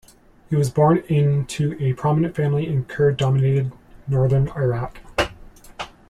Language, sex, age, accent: English, male, 30-39, Canadian English